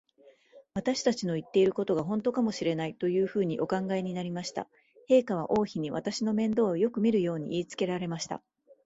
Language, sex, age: Japanese, female, 40-49